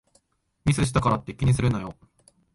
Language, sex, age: Japanese, male, 19-29